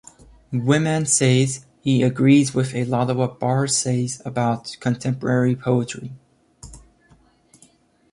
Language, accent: English, United States English